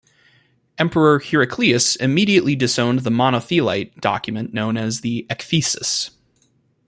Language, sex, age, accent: English, male, 19-29, United States English